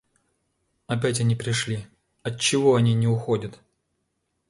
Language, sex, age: Russian, male, 40-49